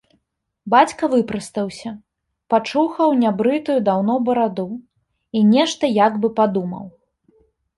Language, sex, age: Belarusian, female, 30-39